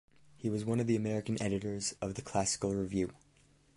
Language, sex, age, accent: English, male, 19-29, United States English